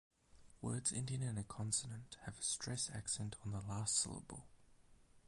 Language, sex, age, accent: English, male, under 19, Australian English; England English; New Zealand English